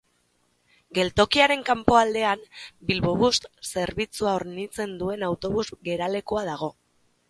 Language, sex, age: Basque, female, 19-29